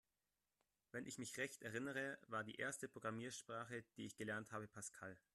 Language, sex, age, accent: German, male, 19-29, Deutschland Deutsch